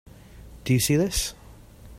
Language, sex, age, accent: English, male, 30-39, Welsh English